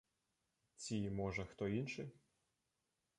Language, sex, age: Belarusian, male, 19-29